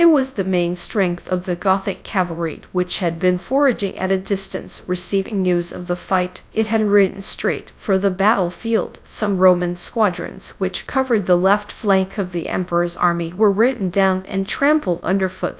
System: TTS, GradTTS